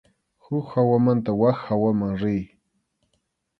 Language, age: Arequipa-La Unión Quechua, 19-29